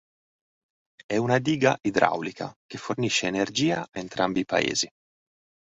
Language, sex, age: Italian, male, 40-49